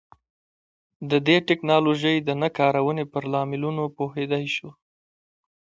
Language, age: Pashto, 30-39